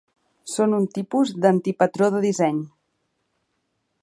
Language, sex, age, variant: Catalan, female, 30-39, Central